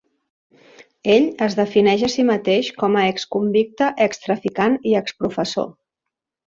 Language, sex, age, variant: Catalan, female, 40-49, Central